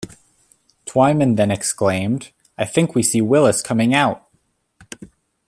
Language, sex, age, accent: English, male, 19-29, United States English